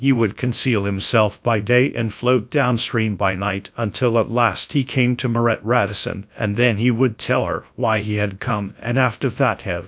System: TTS, GradTTS